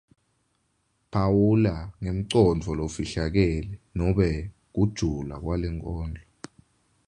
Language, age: Swati, 19-29